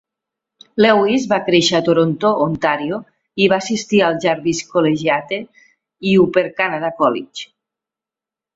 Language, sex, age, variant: Catalan, female, 40-49, Central